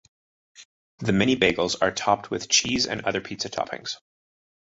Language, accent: English, Canadian English